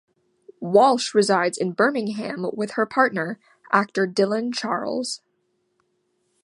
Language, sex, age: English, female, 19-29